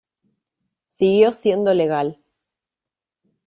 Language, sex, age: Spanish, female, 30-39